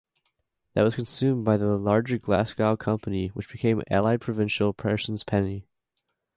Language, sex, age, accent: English, male, under 19, United States English